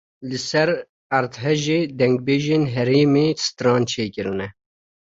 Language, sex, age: Kurdish, male, 19-29